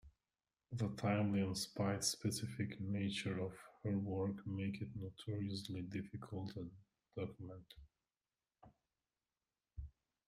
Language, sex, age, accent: English, male, 19-29, United States English